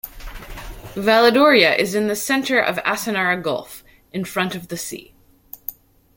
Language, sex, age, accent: English, female, 40-49, United States English